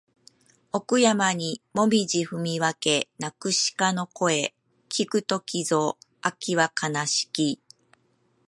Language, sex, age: Japanese, female, 50-59